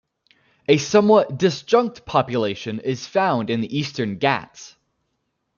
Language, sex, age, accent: English, male, 19-29, United States English